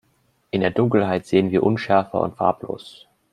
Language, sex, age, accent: German, male, 30-39, Deutschland Deutsch